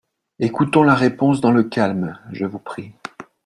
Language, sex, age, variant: French, male, 40-49, Français de métropole